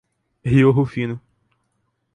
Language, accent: Portuguese, Mineiro